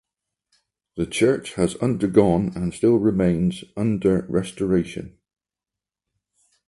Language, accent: English, England English